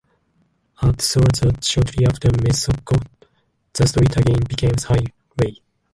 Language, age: English, 19-29